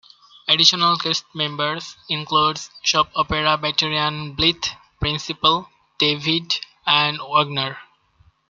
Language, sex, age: English, male, 19-29